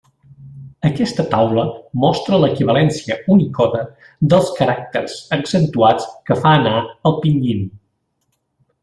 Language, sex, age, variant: Catalan, male, 50-59, Central